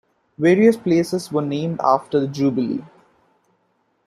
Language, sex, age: English, male, 19-29